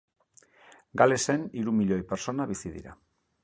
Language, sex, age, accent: Basque, male, 60-69, Erdialdekoa edo Nafarra (Gipuzkoa, Nafarroa)